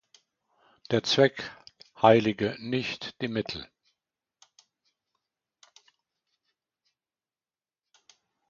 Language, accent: German, Deutschland Deutsch